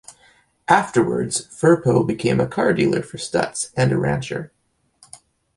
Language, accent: English, Canadian English